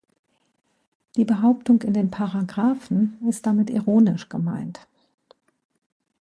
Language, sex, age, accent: German, female, 50-59, Deutschland Deutsch